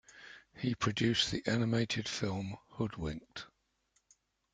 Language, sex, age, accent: English, male, 70-79, England English